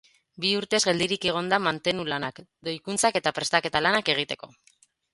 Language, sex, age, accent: Basque, female, 30-39, Mendebalekoa (Araba, Bizkaia, Gipuzkoako mendebaleko herri batzuk)